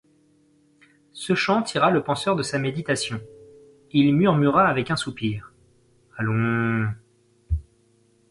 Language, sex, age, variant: French, male, 30-39, Français de métropole